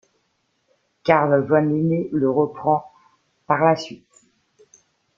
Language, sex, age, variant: French, female, 40-49, Français de métropole